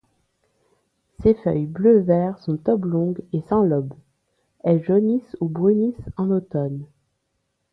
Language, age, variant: French, 30-39, Français de métropole